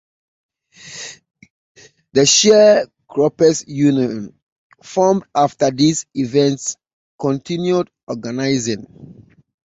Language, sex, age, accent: English, male, 30-39, United States English